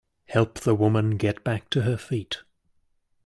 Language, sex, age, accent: English, male, 19-29, Australian English